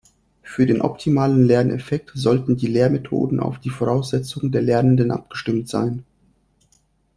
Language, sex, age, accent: German, male, 30-39, Russisch Deutsch